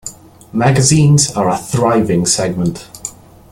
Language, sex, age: English, male, 19-29